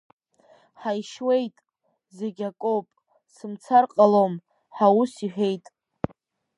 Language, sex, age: Abkhazian, female, under 19